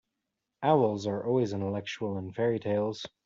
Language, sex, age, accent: English, male, under 19, United States English